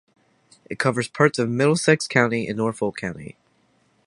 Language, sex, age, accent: English, male, under 19, United States English